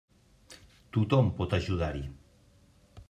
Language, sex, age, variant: Catalan, male, 50-59, Central